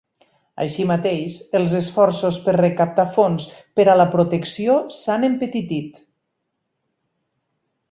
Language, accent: Catalan, Ebrenc